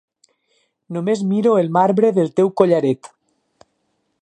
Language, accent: Catalan, valencià